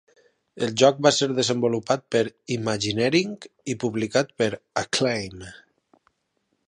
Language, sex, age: Catalan, male, 30-39